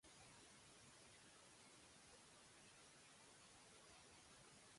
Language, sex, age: Swahili, male, 19-29